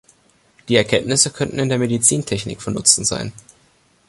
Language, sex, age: German, male, under 19